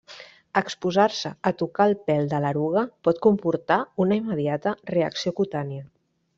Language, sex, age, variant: Catalan, female, 40-49, Central